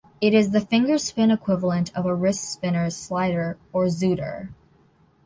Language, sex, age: English, female, under 19